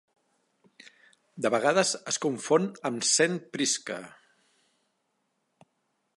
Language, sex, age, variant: Catalan, male, 50-59, Central